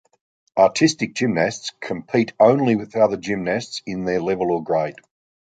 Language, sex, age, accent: English, male, 60-69, Australian English